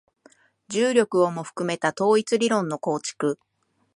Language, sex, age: Japanese, female, 30-39